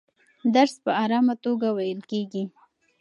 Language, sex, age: Pashto, female, 19-29